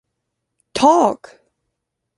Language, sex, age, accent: English, female, under 19, United States English